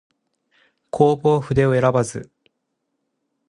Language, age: Japanese, 19-29